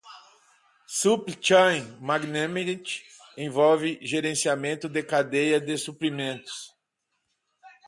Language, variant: Portuguese, Portuguese (Brasil)